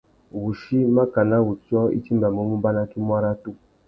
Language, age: Tuki, 40-49